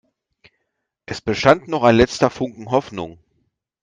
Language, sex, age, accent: German, male, 40-49, Deutschland Deutsch